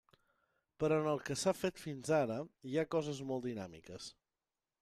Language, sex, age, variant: Catalan, male, 30-39, Central